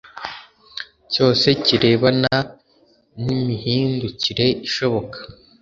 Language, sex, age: Kinyarwanda, male, under 19